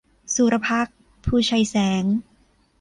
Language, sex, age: Thai, female, 30-39